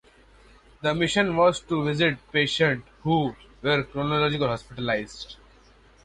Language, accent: English, India and South Asia (India, Pakistan, Sri Lanka)